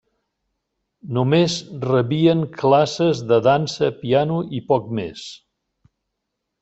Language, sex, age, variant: Catalan, male, 60-69, Central